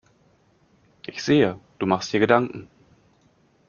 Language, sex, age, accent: German, male, 30-39, Deutschland Deutsch